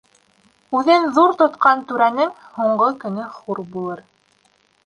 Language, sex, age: Bashkir, female, 19-29